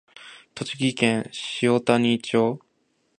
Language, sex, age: Japanese, male, 19-29